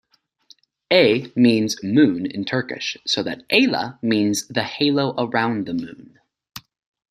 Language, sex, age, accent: English, male, 19-29, United States English